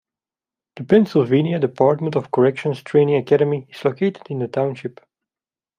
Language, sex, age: English, male, 19-29